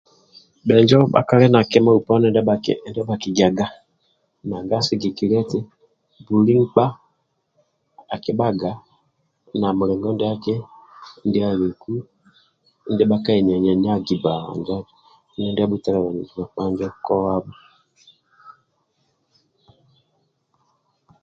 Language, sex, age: Amba (Uganda), male, 30-39